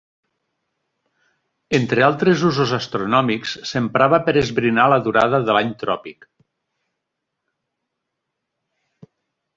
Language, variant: Catalan, Central